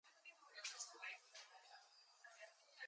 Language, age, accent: English, 19-29, United States English